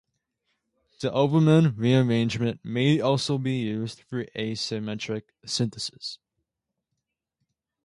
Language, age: English, under 19